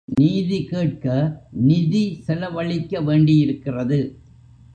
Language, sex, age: Tamil, male, 70-79